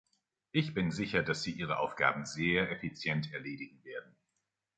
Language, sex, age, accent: German, male, 50-59, Deutschland Deutsch